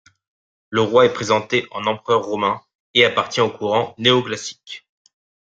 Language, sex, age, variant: French, male, 19-29, Français de métropole